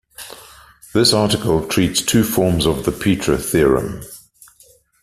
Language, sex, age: English, male, 50-59